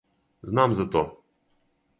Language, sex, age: Serbian, male, 50-59